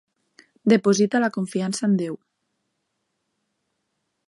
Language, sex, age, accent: Catalan, female, 19-29, septentrional; valencià